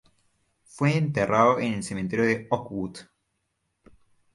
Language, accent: Spanish, Andino-Pacífico: Colombia, Perú, Ecuador, oeste de Bolivia y Venezuela andina